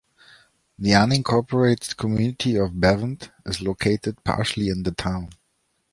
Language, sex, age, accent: English, male, 30-39, United States English